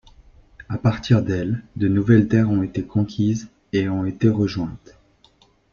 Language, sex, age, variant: French, male, 19-29, Français de métropole